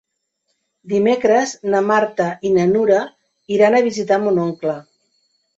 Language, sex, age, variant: Catalan, female, 50-59, Central